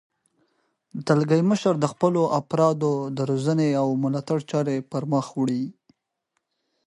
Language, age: Pashto, 19-29